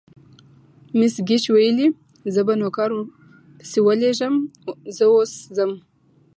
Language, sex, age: Pashto, female, 19-29